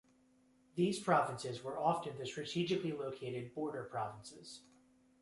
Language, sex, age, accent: English, male, 19-29, United States English